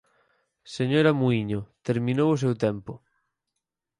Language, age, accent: Galician, under 19, Normativo (estándar)